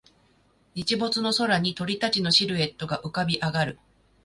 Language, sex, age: Japanese, female, 40-49